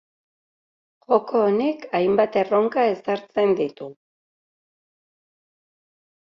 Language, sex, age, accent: Basque, female, 50-59, Erdialdekoa edo Nafarra (Gipuzkoa, Nafarroa)